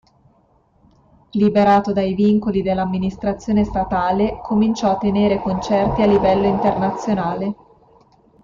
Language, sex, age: Italian, female, 19-29